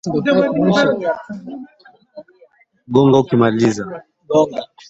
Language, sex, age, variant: Swahili, male, 19-29, Kiswahili Sanifu (EA)